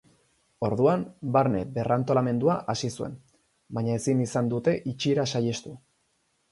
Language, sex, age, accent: Basque, male, 19-29, Erdialdekoa edo Nafarra (Gipuzkoa, Nafarroa)